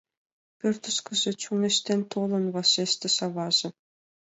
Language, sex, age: Mari, female, 19-29